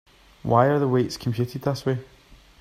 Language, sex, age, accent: English, male, 19-29, Scottish English